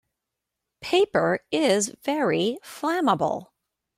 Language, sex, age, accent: English, female, 50-59, United States English